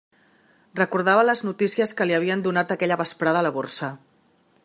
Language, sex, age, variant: Catalan, female, 40-49, Central